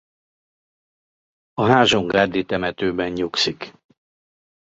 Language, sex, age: Hungarian, male, 60-69